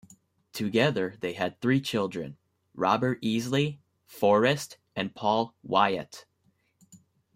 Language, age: English, 19-29